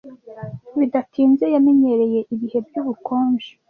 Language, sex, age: Kinyarwanda, female, 30-39